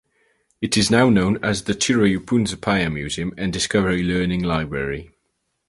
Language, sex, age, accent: English, male, under 19, England English